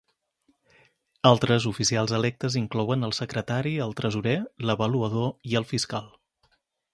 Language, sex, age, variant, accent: Catalan, male, 40-49, Central, central